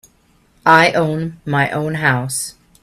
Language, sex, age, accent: English, female, 50-59, United States English